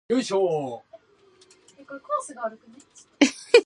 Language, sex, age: English, female, under 19